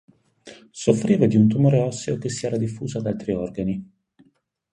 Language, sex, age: Italian, male, 40-49